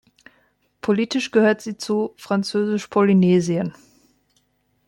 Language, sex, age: German, female, 30-39